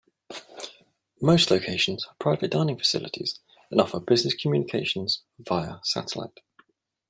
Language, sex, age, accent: English, male, 19-29, England English